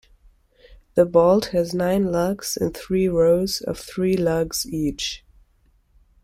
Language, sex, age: English, female, 19-29